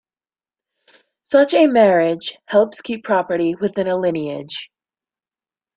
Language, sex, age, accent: English, female, under 19, United States English